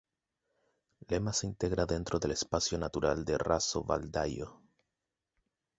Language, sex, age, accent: Spanish, male, 19-29, Chileno: Chile, Cuyo